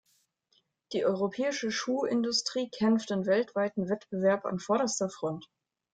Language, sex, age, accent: German, female, 19-29, Deutschland Deutsch